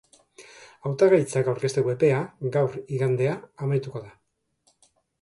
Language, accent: Basque, Mendebalekoa (Araba, Bizkaia, Gipuzkoako mendebaleko herri batzuk)